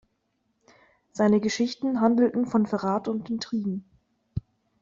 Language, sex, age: German, female, 19-29